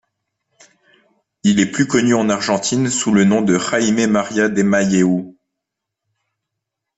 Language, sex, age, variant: French, male, 30-39, Français de métropole